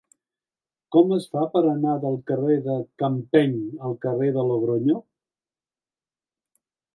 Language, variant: Catalan, Central